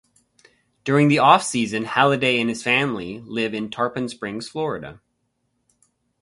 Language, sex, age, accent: English, male, 30-39, United States English